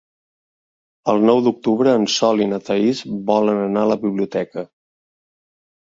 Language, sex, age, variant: Catalan, male, 50-59, Central